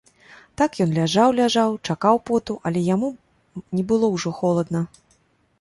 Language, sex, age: Belarusian, female, 40-49